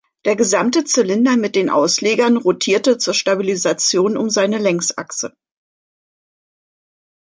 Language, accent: German, Deutschland Deutsch